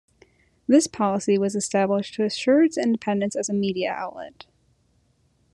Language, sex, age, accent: English, female, under 19, United States English